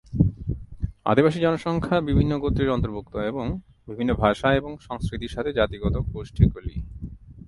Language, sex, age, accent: Bengali, male, 19-29, Native